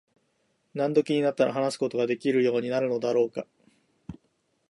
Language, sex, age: Japanese, male, 40-49